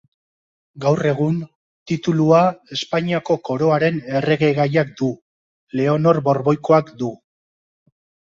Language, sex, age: Basque, male, 40-49